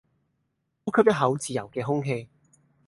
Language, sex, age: Cantonese, male, 19-29